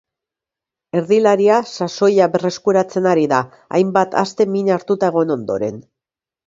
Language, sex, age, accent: Basque, female, 40-49, Mendebalekoa (Araba, Bizkaia, Gipuzkoako mendebaleko herri batzuk)